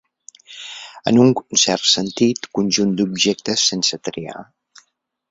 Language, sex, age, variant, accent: Catalan, male, 60-69, Central, central